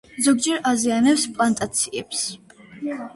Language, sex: Georgian, female